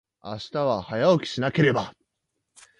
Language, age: Japanese, 19-29